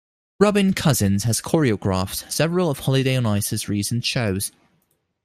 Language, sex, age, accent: English, male, 19-29, United States English